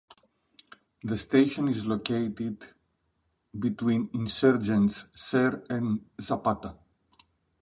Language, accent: English, Greek